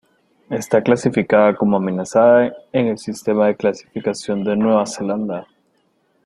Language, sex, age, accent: Spanish, male, 19-29, América central